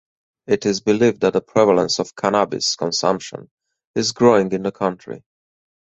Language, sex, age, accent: English, male, 40-49, United States English